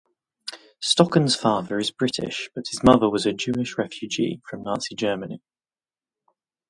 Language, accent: English, England English